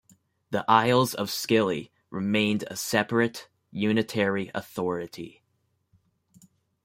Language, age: English, 19-29